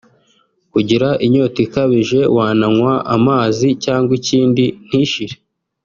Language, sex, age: Kinyarwanda, male, 19-29